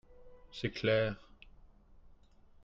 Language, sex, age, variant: French, male, 30-39, Français de métropole